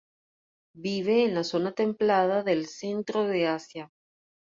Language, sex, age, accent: Spanish, female, 30-39, Caribe: Cuba, Venezuela, Puerto Rico, República Dominicana, Panamá, Colombia caribeña, México caribeño, Costa del golfo de México